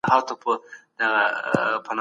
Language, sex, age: Pashto, female, 19-29